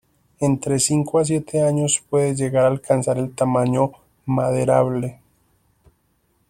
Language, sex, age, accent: Spanish, male, 19-29, Caribe: Cuba, Venezuela, Puerto Rico, República Dominicana, Panamá, Colombia caribeña, México caribeño, Costa del golfo de México